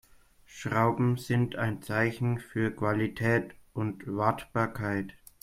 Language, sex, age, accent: German, male, 19-29, Deutschland Deutsch